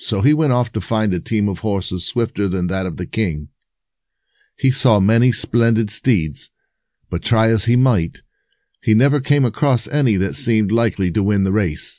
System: none